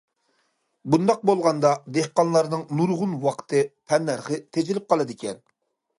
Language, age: Uyghur, 30-39